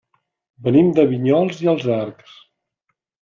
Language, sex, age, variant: Catalan, male, 50-59, Central